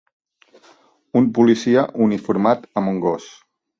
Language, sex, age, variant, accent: Catalan, male, 40-49, Central, gironí